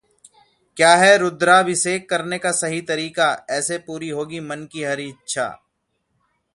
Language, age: Hindi, 30-39